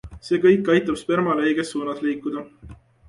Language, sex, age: Estonian, male, 19-29